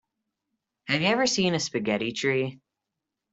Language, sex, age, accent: English, male, under 19, United States English